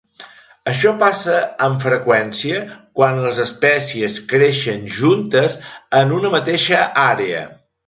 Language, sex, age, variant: Catalan, male, 50-59, Central